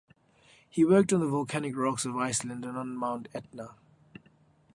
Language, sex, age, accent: English, male, 19-29, Southern African (South Africa, Zimbabwe, Namibia)